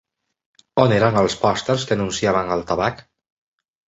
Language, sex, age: Catalan, male, 40-49